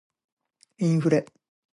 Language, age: Japanese, 19-29